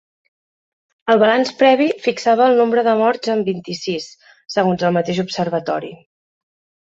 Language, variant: Catalan, Central